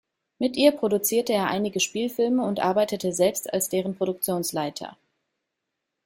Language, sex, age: German, female, 30-39